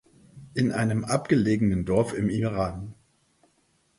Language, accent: German, Deutschland Deutsch